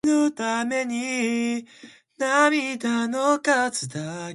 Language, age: English, 19-29